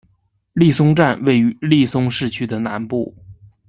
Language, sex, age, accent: Chinese, male, 19-29, 出生地：黑龙江省